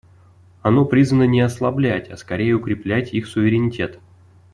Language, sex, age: Russian, male, 30-39